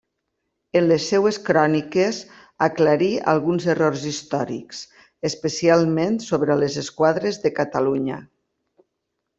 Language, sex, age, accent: Catalan, female, 60-69, valencià